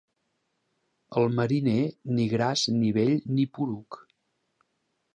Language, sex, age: Catalan, male, 40-49